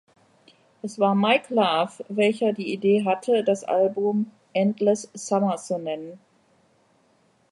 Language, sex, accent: German, female, Deutschland Deutsch